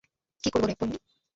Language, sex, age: Bengali, female, 19-29